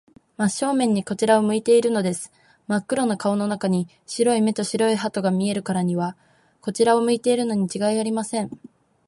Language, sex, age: Japanese, female, 19-29